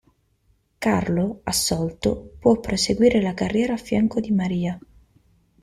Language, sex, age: Italian, female, 19-29